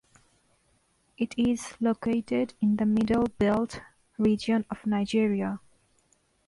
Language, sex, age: English, female, 19-29